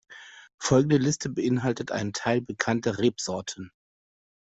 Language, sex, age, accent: German, male, 40-49, Deutschland Deutsch